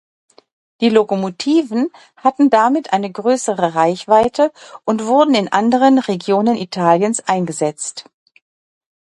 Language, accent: German, Deutschland Deutsch